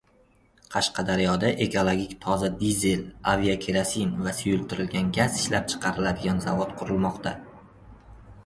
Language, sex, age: Uzbek, male, 19-29